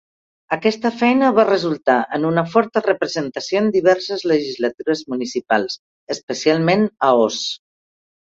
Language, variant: Catalan, Septentrional